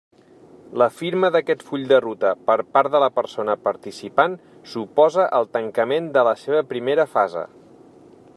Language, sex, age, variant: Catalan, male, 40-49, Central